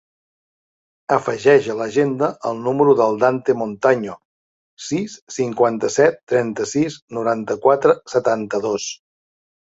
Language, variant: Catalan, Central